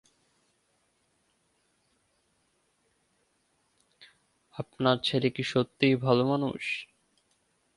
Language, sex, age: Bengali, male, 19-29